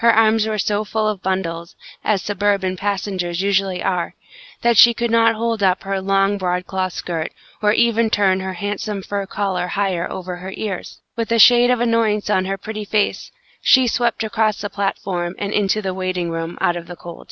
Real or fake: real